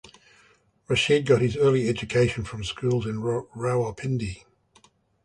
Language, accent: English, Australian English